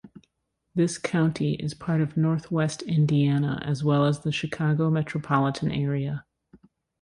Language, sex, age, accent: English, female, 30-39, United States English